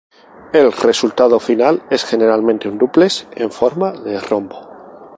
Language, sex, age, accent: Spanish, male, 40-49, España: Norte peninsular (Asturias, Castilla y León, Cantabria, País Vasco, Navarra, Aragón, La Rioja, Guadalajara, Cuenca)